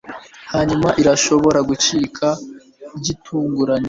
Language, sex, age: Kinyarwanda, male, under 19